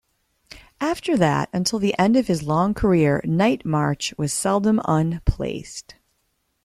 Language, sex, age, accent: English, female, 40-49, United States English